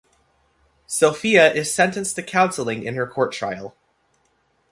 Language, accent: English, United States English